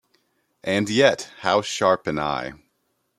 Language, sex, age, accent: English, male, 30-39, United States English